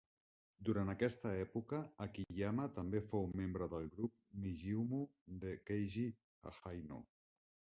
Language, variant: Catalan, Central